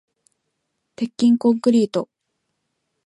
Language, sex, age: Japanese, female, 19-29